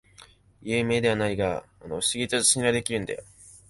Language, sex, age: Japanese, male, 19-29